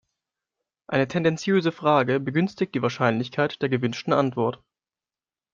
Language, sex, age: German, male, under 19